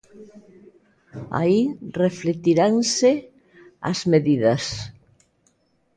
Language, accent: Galician, Atlántico (seseo e gheada)